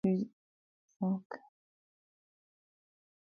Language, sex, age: English, female, 19-29